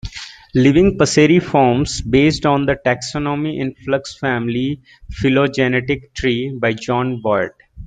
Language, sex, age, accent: English, male, 19-29, United States English